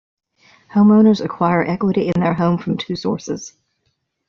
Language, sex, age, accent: English, female, 50-59, United States English